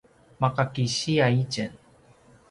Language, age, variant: Paiwan, 30-39, pinayuanan a kinaikacedasan (東排灣語)